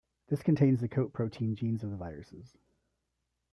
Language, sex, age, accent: English, male, 30-39, United States English